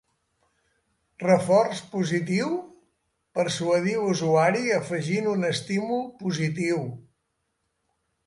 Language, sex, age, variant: Catalan, male, 70-79, Central